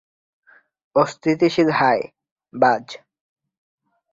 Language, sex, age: Bengali, male, 19-29